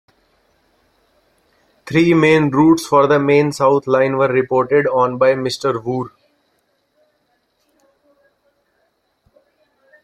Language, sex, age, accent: English, male, 19-29, India and South Asia (India, Pakistan, Sri Lanka)